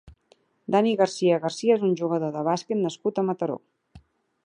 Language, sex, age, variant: Catalan, female, 40-49, Central